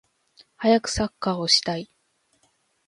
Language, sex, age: Japanese, female, 19-29